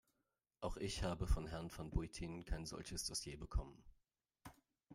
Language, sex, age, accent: German, male, 30-39, Deutschland Deutsch